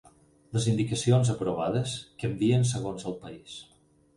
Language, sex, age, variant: Catalan, male, 60-69, Balear